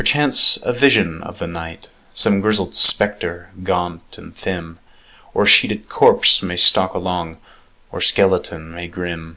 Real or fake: real